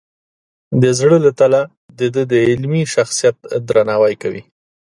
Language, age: Pashto, 30-39